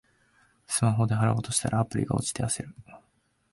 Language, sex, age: Japanese, male, 19-29